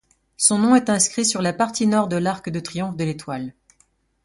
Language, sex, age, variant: French, female, 30-39, Français de métropole